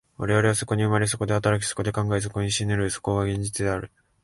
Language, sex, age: Japanese, male, 19-29